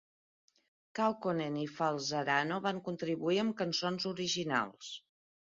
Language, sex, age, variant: Catalan, female, 60-69, Central